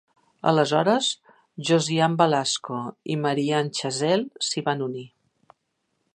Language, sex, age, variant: Catalan, female, 60-69, Central